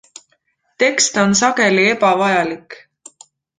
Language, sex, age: Estonian, female, 40-49